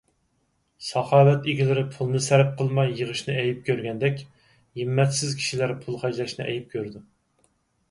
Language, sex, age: Uyghur, male, 30-39